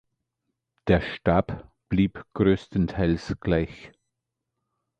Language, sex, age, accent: German, male, 60-69, Österreichisches Deutsch